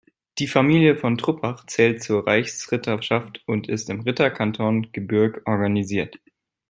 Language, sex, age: German, male, 19-29